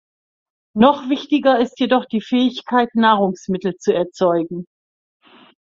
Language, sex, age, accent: German, female, 50-59, Deutschland Deutsch